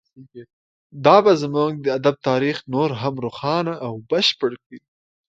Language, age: Pashto, 19-29